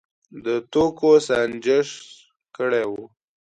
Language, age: Pashto, under 19